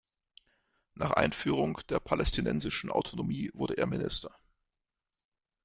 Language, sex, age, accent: German, male, 30-39, Deutschland Deutsch